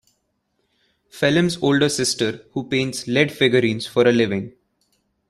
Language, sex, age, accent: English, male, under 19, India and South Asia (India, Pakistan, Sri Lanka)